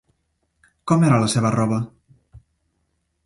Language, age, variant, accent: Catalan, under 19, Central, central